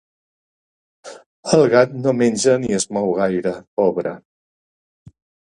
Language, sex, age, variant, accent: Catalan, male, 60-69, Central, Català central